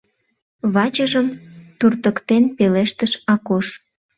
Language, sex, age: Mari, female, 19-29